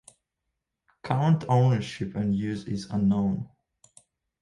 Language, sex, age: English, male, 19-29